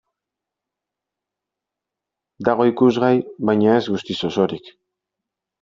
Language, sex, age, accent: Basque, male, 19-29, Erdialdekoa edo Nafarra (Gipuzkoa, Nafarroa)